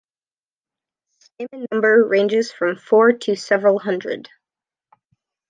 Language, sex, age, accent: English, female, 19-29, United States English